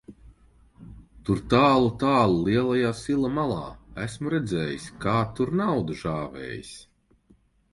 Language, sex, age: Latvian, male, 40-49